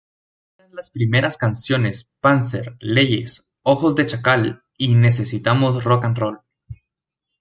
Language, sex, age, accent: Spanish, male, 19-29, América central